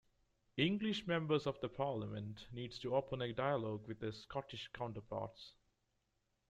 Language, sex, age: English, male, 30-39